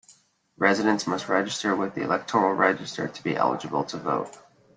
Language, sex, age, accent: English, male, 19-29, United States English